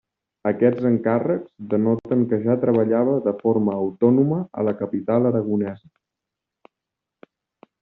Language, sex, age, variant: Catalan, male, 19-29, Central